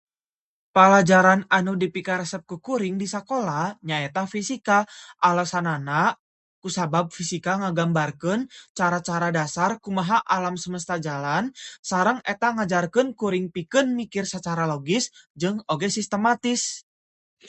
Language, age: Sundanese, 19-29